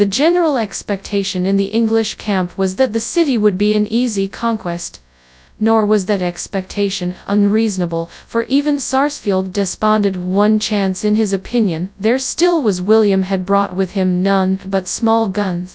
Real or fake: fake